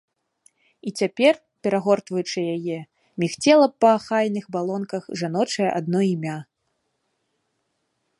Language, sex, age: Belarusian, female, 19-29